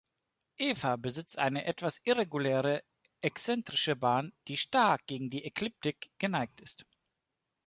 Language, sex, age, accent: German, male, 30-39, Deutschland Deutsch